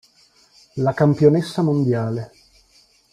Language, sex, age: Italian, male, 19-29